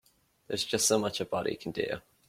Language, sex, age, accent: English, male, under 19, United States English